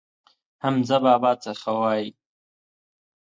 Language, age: Pashto, 19-29